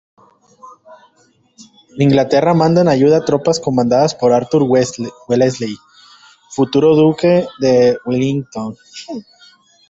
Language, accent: Spanish, México